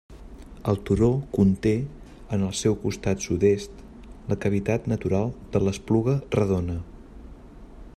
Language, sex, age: Catalan, male, 30-39